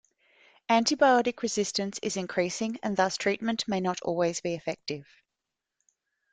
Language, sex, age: English, female, 40-49